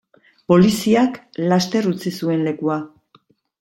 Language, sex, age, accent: Basque, female, 50-59, Erdialdekoa edo Nafarra (Gipuzkoa, Nafarroa)